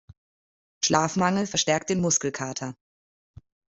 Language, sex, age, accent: German, female, 30-39, Deutschland Deutsch